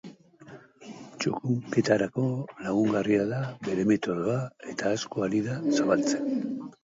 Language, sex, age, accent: Basque, male, 60-69, Mendebalekoa (Araba, Bizkaia, Gipuzkoako mendebaleko herri batzuk)